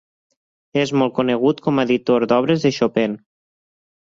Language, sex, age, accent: Catalan, male, 30-39, valencià